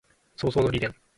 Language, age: Japanese, 19-29